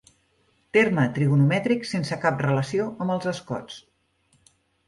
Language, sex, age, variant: Catalan, female, 40-49, Central